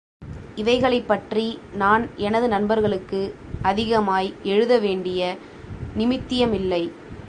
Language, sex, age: Tamil, female, 19-29